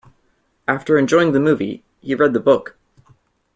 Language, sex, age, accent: English, male, 19-29, United States English